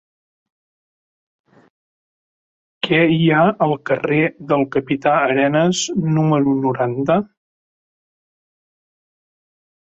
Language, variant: Catalan, Central